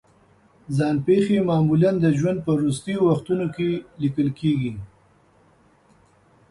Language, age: Pashto, 50-59